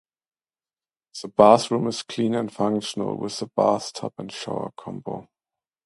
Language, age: English, 30-39